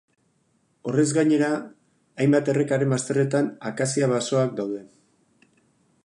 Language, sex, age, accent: Basque, male, 40-49, Erdialdekoa edo Nafarra (Gipuzkoa, Nafarroa)